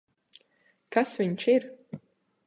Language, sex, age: Latvian, female, 19-29